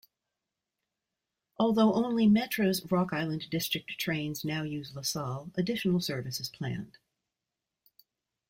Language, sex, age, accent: English, female, 60-69, United States English